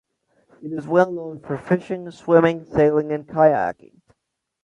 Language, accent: English, United States English